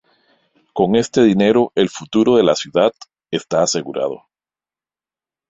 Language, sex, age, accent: Spanish, male, 40-49, América central